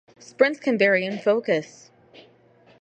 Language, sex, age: English, female, under 19